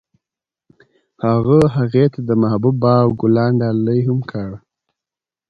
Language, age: Pashto, under 19